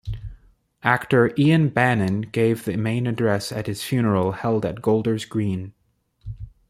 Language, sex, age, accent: English, male, 19-29, United States English